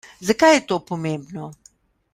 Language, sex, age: Slovenian, female, 60-69